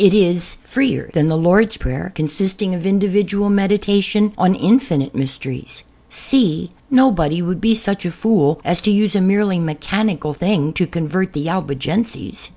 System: none